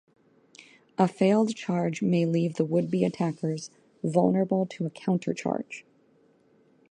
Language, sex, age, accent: English, female, 30-39, United States English